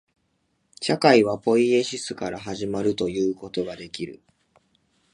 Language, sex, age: Japanese, male, 19-29